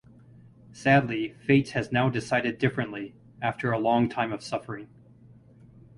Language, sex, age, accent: English, male, 40-49, United States English